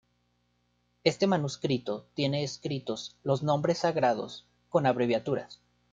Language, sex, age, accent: Spanish, male, 19-29, México